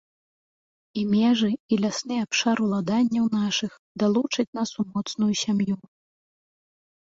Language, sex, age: Belarusian, female, 30-39